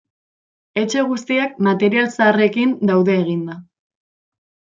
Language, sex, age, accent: Basque, female, 19-29, Mendebalekoa (Araba, Bizkaia, Gipuzkoako mendebaleko herri batzuk)